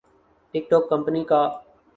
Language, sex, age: Urdu, male, 19-29